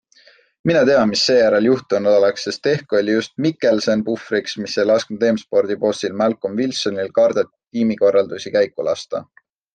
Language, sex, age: Estonian, male, 19-29